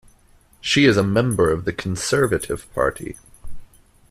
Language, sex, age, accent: English, male, 19-29, United States English